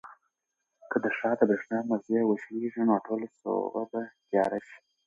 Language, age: Pashto, under 19